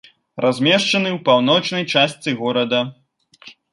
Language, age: Belarusian, 19-29